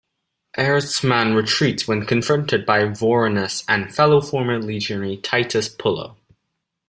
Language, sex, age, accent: English, male, under 19, United States English